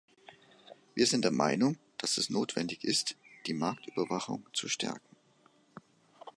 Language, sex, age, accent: German, male, 50-59, Deutschland Deutsch